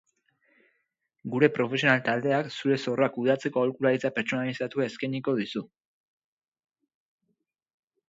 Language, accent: Basque, Mendebalekoa (Araba, Bizkaia, Gipuzkoako mendebaleko herri batzuk)